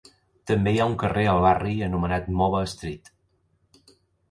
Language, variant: Catalan, Central